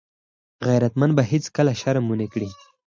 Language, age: Pashto, under 19